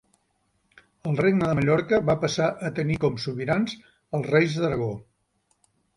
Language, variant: Catalan, Central